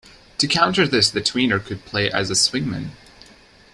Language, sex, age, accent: English, male, 19-29, United States English